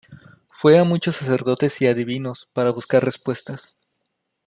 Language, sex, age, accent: Spanish, male, 30-39, México